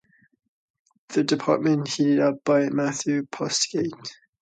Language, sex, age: English, male, under 19